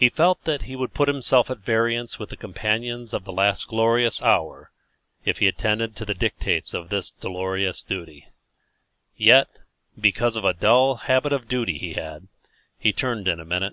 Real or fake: real